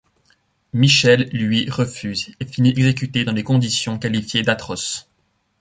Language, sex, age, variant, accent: French, male, 19-29, Français d'Europe, Français de Suisse